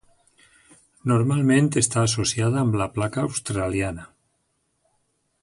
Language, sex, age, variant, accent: Catalan, male, 60-69, Valencià central, valencià